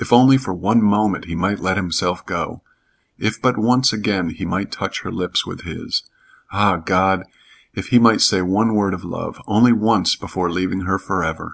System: none